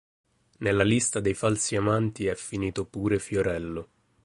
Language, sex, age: Italian, male, 30-39